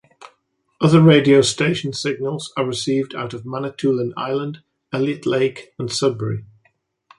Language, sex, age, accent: English, male, 50-59, England English